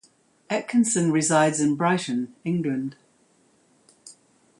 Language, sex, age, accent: English, female, 70-79, New Zealand English